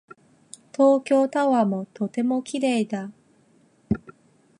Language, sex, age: Japanese, female, 19-29